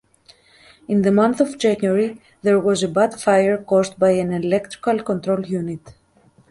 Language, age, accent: English, 30-39, United States English